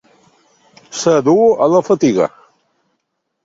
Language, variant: Catalan, Balear